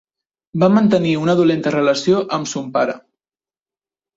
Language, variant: Catalan, Central